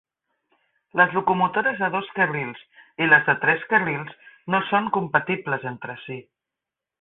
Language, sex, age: Catalan, female, 50-59